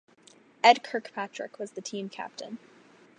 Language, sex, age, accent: English, female, under 19, United States English